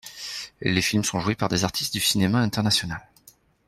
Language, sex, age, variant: French, male, 40-49, Français de métropole